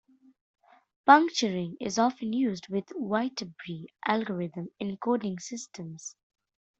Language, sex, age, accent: English, female, under 19, India and South Asia (India, Pakistan, Sri Lanka)